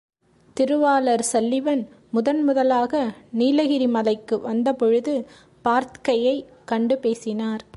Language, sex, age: Tamil, female, 30-39